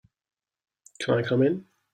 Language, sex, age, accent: English, male, 30-39, Scottish English